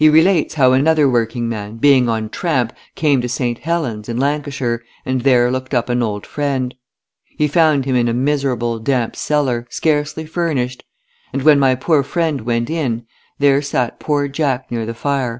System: none